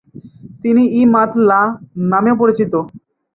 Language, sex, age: Bengali, male, 19-29